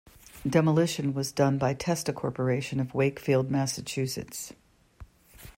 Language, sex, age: English, female, 60-69